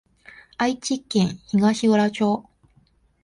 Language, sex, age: Japanese, female, 19-29